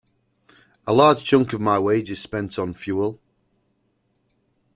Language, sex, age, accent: English, male, 40-49, England English